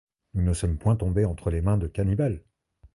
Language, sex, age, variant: French, male, 50-59, Français de métropole